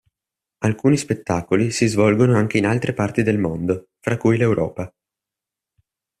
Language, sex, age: Italian, male, 19-29